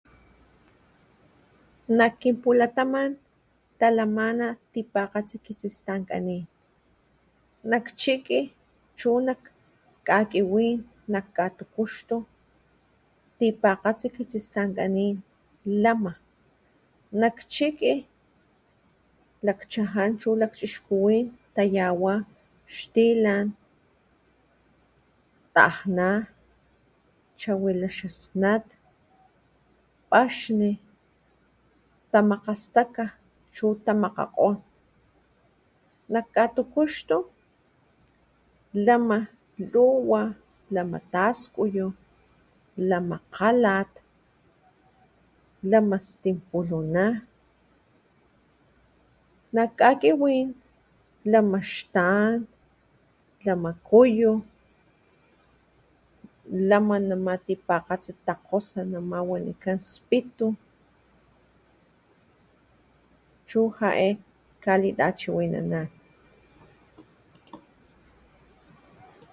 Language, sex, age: Papantla Totonac, female, 40-49